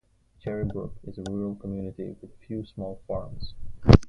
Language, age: English, 19-29